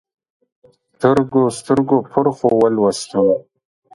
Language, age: Pashto, 30-39